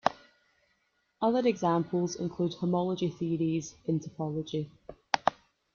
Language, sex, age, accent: English, female, 19-29, Scottish English